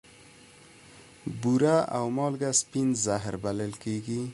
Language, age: Pashto, 19-29